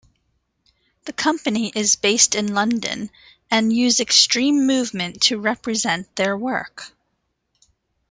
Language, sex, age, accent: English, female, 50-59, United States English